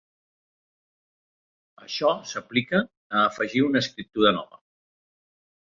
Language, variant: Catalan, Central